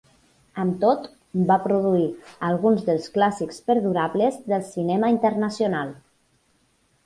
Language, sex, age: Catalan, female, 30-39